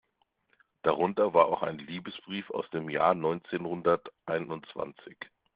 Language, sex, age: German, male, 40-49